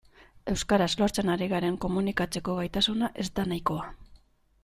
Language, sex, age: Basque, female, 30-39